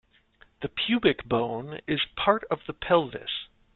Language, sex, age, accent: English, male, 30-39, United States English